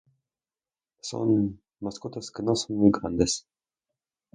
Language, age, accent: Spanish, under 19, España: Norte peninsular (Asturias, Castilla y León, Cantabria, País Vasco, Navarra, Aragón, La Rioja, Guadalajara, Cuenca)